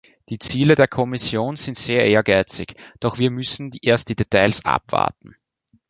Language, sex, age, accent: German, male, 19-29, Österreichisches Deutsch